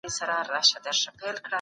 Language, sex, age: Pashto, female, 30-39